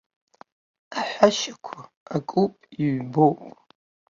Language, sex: Abkhazian, female